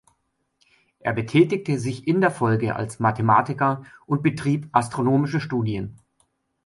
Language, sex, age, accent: German, male, 40-49, Deutschland Deutsch